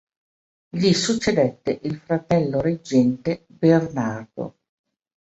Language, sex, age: Italian, female, 50-59